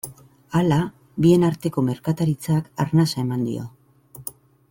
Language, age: Basque, 50-59